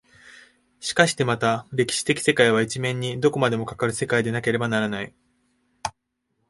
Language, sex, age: Japanese, male, 19-29